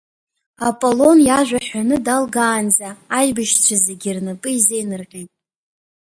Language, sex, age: Abkhazian, female, 19-29